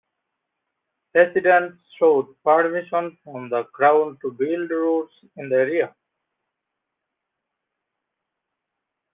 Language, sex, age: English, male, 19-29